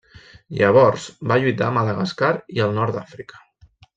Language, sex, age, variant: Catalan, male, 30-39, Central